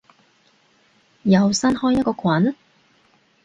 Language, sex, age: Cantonese, female, 30-39